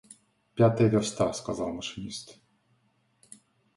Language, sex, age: Russian, male, 40-49